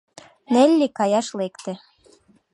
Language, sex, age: Mari, female, 19-29